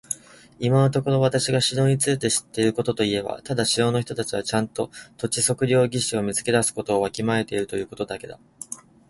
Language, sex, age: Japanese, male, 19-29